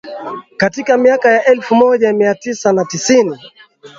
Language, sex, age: Swahili, male, 19-29